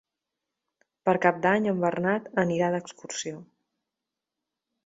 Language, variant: Catalan, Septentrional